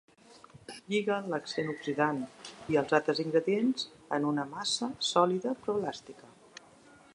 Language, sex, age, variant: Catalan, female, 60-69, Central